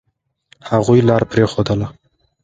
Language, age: Pashto, 19-29